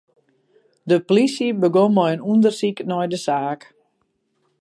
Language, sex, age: Western Frisian, female, 50-59